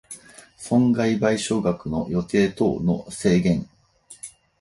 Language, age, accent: Japanese, 50-59, 標準語